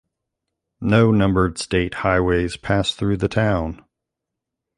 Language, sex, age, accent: English, male, 40-49, United States English